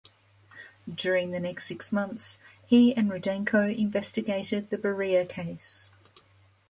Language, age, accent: English, 50-59, Australian English